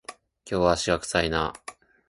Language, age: Japanese, 19-29